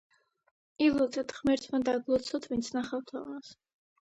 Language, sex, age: Georgian, female, under 19